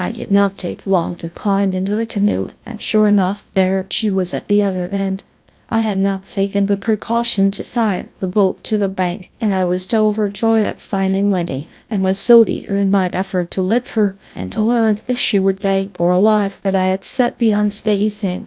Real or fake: fake